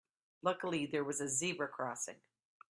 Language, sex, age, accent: English, female, 60-69, Canadian English